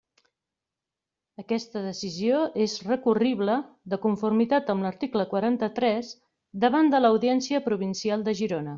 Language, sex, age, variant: Catalan, female, 30-39, Central